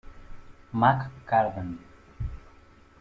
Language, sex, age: Spanish, male, 30-39